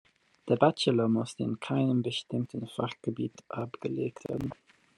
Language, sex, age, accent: German, male, 19-29, Britisches Deutsch